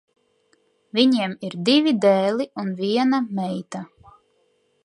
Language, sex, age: Latvian, female, 19-29